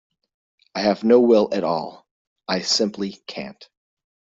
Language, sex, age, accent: English, male, 30-39, United States English